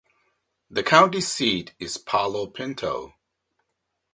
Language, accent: English, United States English